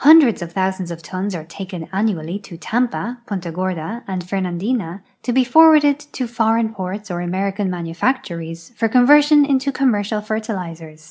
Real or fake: real